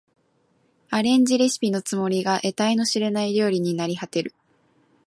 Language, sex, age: Japanese, female, 19-29